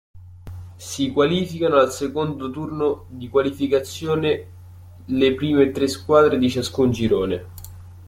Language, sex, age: Italian, male, 19-29